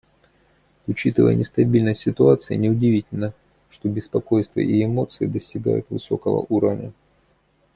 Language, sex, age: Russian, male, 30-39